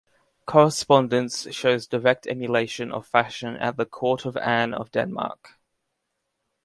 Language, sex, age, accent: English, male, under 19, Australian English